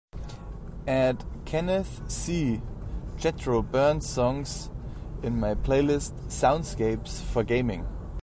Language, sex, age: English, male, 30-39